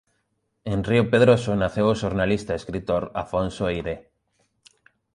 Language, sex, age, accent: Galician, male, 30-39, Normativo (estándar)